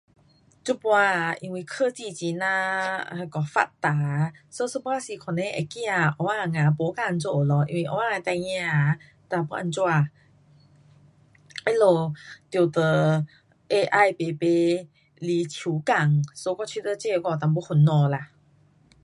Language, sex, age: Pu-Xian Chinese, female, 40-49